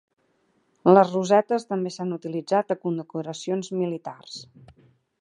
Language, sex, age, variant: Catalan, female, 40-49, Central